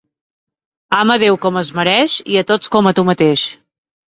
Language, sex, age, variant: Catalan, female, 30-39, Central